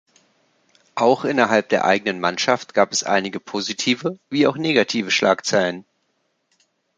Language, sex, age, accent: German, male, 30-39, Deutschland Deutsch